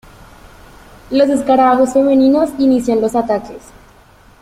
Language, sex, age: Spanish, male, 30-39